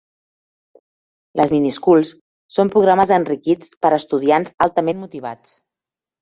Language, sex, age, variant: Catalan, female, 40-49, Central